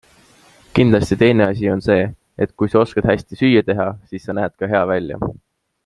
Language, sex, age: Estonian, male, 19-29